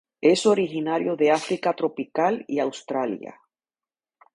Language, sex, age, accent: Spanish, female, 50-59, Caribe: Cuba, Venezuela, Puerto Rico, República Dominicana, Panamá, Colombia caribeña, México caribeño, Costa del golfo de México